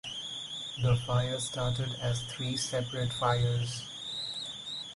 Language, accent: English, India and South Asia (India, Pakistan, Sri Lanka)